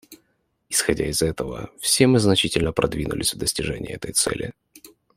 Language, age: Russian, 19-29